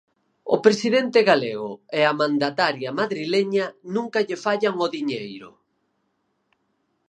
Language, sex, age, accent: Galician, male, 50-59, Oriental (común en zona oriental)